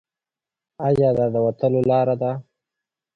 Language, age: Pashto, 19-29